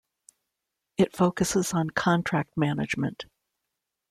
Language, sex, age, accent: English, female, 60-69, United States English